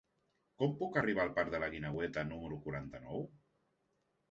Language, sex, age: Catalan, male, 50-59